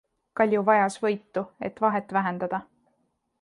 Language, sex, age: Estonian, female, 19-29